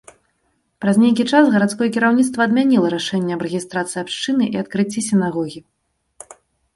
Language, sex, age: Belarusian, female, 30-39